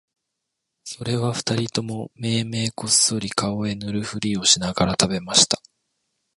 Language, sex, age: Japanese, male, 19-29